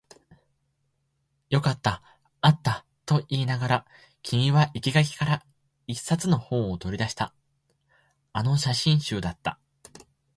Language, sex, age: Japanese, male, 19-29